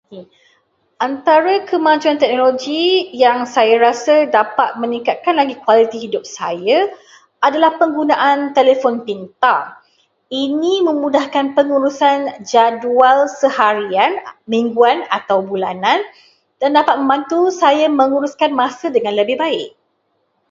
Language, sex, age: Malay, female, 30-39